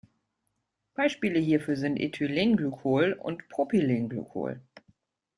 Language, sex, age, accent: German, female, 40-49, Deutschland Deutsch